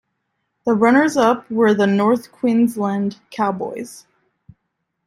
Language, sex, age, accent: English, female, 19-29, United States English